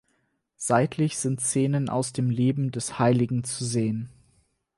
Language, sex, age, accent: German, male, 19-29, Deutschland Deutsch